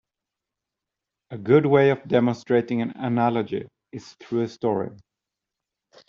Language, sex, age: English, male, 30-39